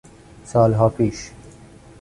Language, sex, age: Persian, male, 19-29